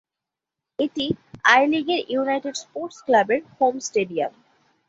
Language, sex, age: Bengali, female, 19-29